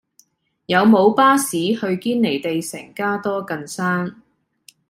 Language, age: Cantonese, 19-29